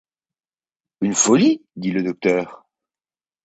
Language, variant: French, Français de métropole